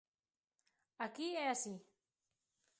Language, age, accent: Galician, 30-39, Atlántico (seseo e gheada)